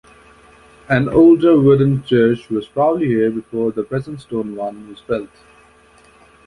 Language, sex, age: English, male, 19-29